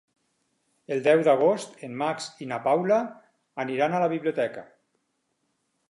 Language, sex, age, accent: Catalan, male, 50-59, valencià